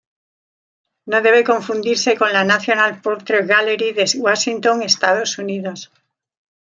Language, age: Spanish, 60-69